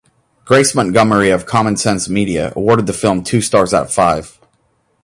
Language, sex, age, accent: English, male, 30-39, United States English